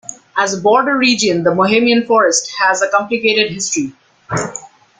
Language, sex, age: English, male, under 19